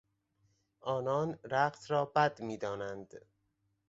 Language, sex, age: Persian, male, 30-39